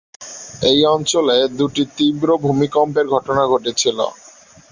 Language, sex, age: Bengali, male, 19-29